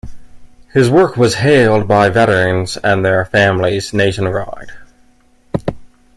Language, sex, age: English, male, 19-29